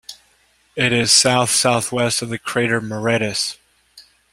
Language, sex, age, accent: English, male, 30-39, United States English